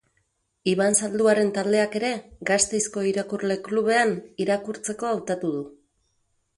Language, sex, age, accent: Basque, female, 40-49, Mendebalekoa (Araba, Bizkaia, Gipuzkoako mendebaleko herri batzuk)